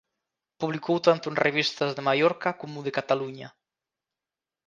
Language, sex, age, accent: Galician, male, 19-29, Atlántico (seseo e gheada)